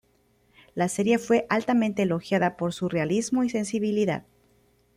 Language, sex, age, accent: Spanish, female, 30-39, Caribe: Cuba, Venezuela, Puerto Rico, República Dominicana, Panamá, Colombia caribeña, México caribeño, Costa del golfo de México